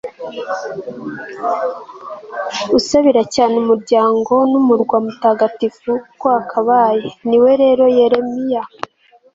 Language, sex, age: Kinyarwanda, female, 19-29